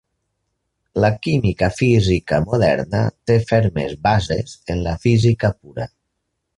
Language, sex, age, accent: Catalan, male, 50-59, valencià